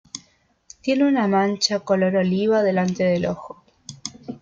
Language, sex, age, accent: Spanish, female, 30-39, Rioplatense: Argentina, Uruguay, este de Bolivia, Paraguay